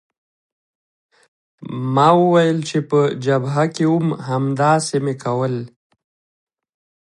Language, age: Pashto, 19-29